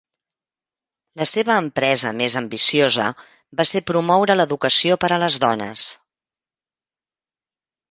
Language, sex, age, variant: Catalan, female, 50-59, Central